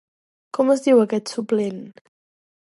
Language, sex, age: Catalan, female, 19-29